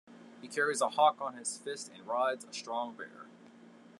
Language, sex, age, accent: English, male, 19-29, United States English